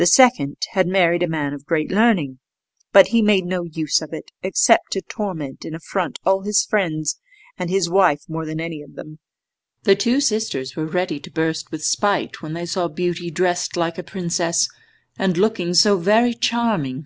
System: none